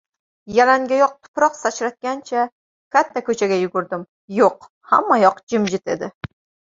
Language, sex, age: Uzbek, female, 30-39